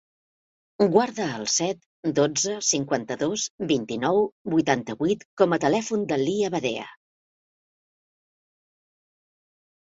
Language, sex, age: Catalan, female, 50-59